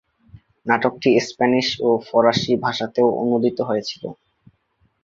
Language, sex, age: Bengali, male, 19-29